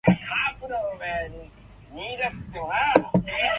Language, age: English, under 19